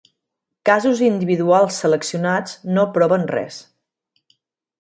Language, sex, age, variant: Catalan, female, 40-49, Nord-Occidental